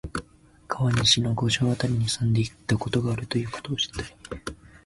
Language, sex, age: Japanese, male, 19-29